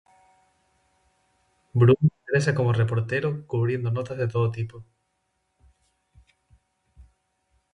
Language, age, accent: Spanish, 19-29, España: Islas Canarias